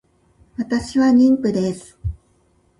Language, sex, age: Japanese, female, 50-59